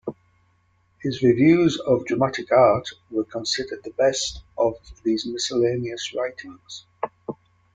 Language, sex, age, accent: English, male, 50-59, England English